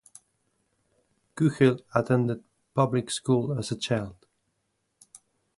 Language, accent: English, England English